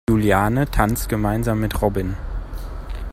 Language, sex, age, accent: German, male, 30-39, Deutschland Deutsch